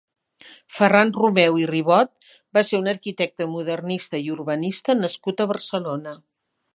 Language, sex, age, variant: Catalan, female, 60-69, Central